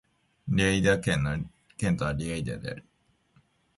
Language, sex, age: Japanese, male, 19-29